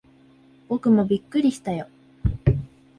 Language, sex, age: Japanese, female, 19-29